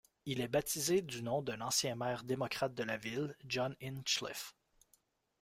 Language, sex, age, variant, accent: French, male, 30-39, Français d'Amérique du Nord, Français du Canada